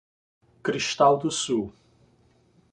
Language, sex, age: Portuguese, male, 40-49